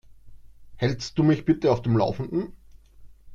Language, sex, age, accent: German, male, 30-39, Österreichisches Deutsch